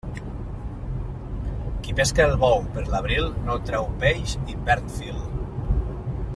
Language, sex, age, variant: Catalan, male, 40-49, Nord-Occidental